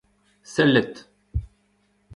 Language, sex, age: Breton, male, 19-29